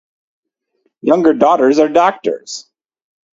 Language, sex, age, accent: English, male, 30-39, United States English